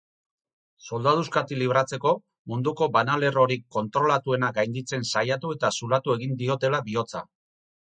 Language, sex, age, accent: Basque, male, 50-59, Mendebalekoa (Araba, Bizkaia, Gipuzkoako mendebaleko herri batzuk)